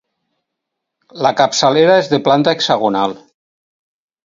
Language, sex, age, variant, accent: Catalan, male, 50-59, Valencià meridional, valencià